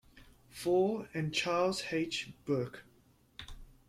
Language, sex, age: English, male, 19-29